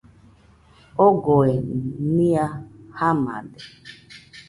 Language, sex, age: Nüpode Huitoto, female, 40-49